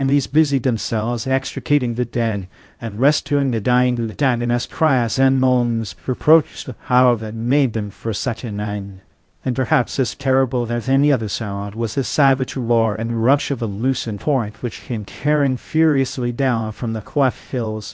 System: TTS, VITS